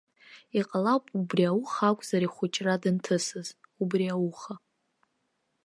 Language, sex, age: Abkhazian, female, 19-29